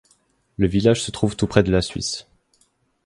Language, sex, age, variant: French, male, 19-29, Français de métropole